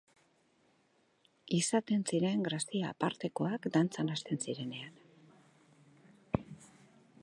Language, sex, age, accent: Basque, female, 60-69, Mendebalekoa (Araba, Bizkaia, Gipuzkoako mendebaleko herri batzuk)